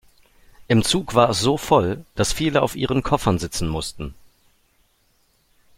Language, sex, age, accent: German, male, 30-39, Deutschland Deutsch